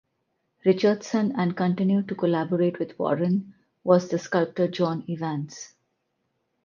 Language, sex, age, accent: English, female, 40-49, India and South Asia (India, Pakistan, Sri Lanka)